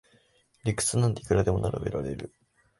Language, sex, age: Japanese, male, 19-29